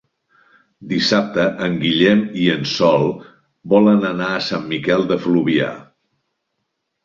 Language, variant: Catalan, Central